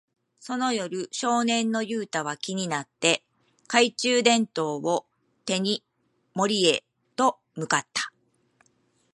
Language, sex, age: Japanese, female, 50-59